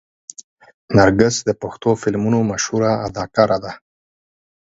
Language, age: Pashto, 40-49